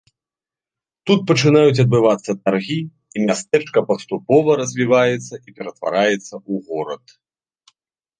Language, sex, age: Belarusian, male, 30-39